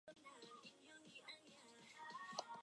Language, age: English, under 19